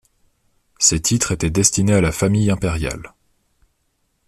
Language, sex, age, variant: French, male, 30-39, Français de métropole